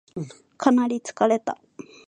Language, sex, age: Japanese, female, 19-29